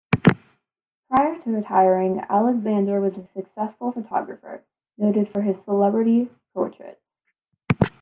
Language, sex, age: English, female, under 19